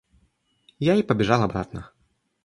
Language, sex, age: Russian, male, 19-29